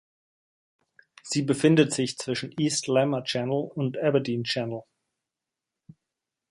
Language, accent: German, Deutschland Deutsch